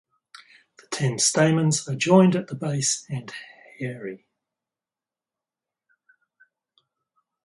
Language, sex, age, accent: English, male, 60-69, Australian English